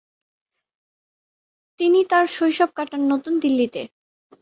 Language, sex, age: Bengali, female, 19-29